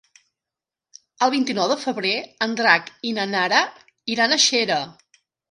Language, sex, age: Catalan, female, 40-49